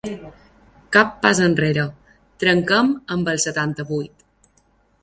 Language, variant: Catalan, Balear